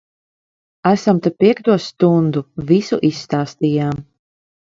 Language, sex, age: Latvian, female, 30-39